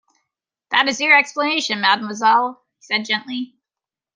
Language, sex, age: English, female, 30-39